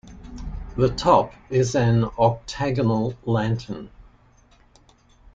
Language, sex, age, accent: English, male, 80-89, Australian English